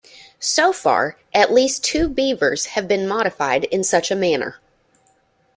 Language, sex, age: English, female, 30-39